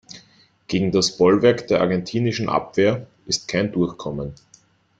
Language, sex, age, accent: German, male, 19-29, Österreichisches Deutsch